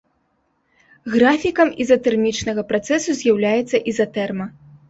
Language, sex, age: Belarusian, female, 19-29